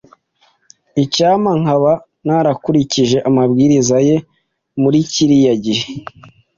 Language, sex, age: Kinyarwanda, male, 19-29